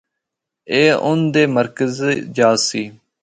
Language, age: Northern Hindko, 19-29